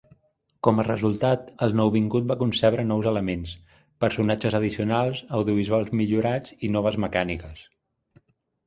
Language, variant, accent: Catalan, Central, central